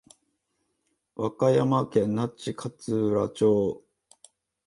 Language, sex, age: Japanese, male, 40-49